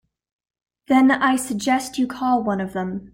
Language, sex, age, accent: English, female, under 19, Canadian English